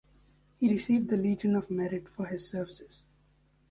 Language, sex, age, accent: English, male, 19-29, United States English